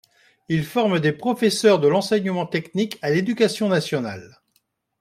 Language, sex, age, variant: French, male, 50-59, Français de métropole